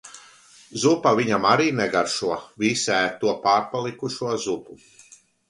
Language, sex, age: Latvian, male, 40-49